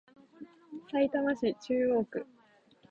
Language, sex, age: Japanese, female, 19-29